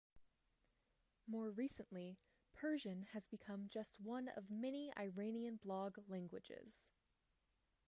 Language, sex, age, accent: English, female, 19-29, United States English